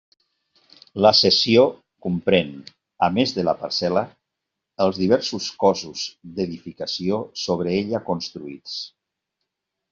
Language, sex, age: Catalan, male, 60-69